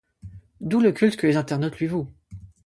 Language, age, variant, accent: French, 19-29, Français de métropole, Français de l'est de la France